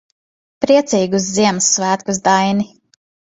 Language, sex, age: Latvian, female, 30-39